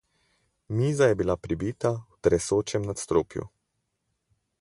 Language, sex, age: Slovenian, male, 40-49